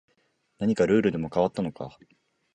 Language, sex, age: Japanese, male, 19-29